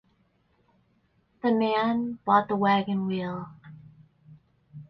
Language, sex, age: English, female, 19-29